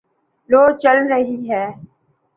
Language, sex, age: Urdu, male, 19-29